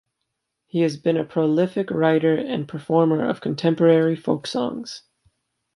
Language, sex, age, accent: English, male, 19-29, United States English